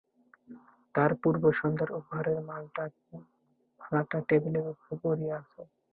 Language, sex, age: Bengali, male, under 19